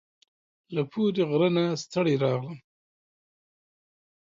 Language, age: Pashto, 40-49